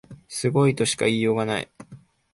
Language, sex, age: Japanese, male, 19-29